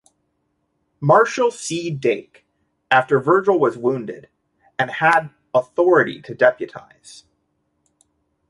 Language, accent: English, United States English